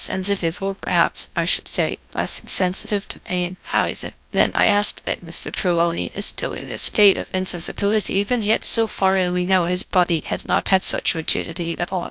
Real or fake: fake